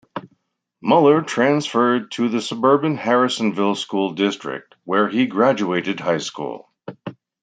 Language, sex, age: English, male, 60-69